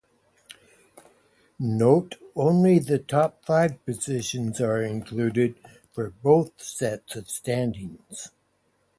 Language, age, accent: English, 70-79, Canadian English